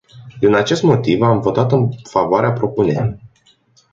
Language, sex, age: Romanian, male, 19-29